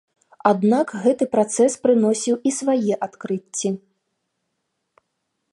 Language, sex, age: Belarusian, female, 30-39